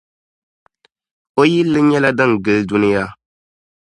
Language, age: Dagbani, 19-29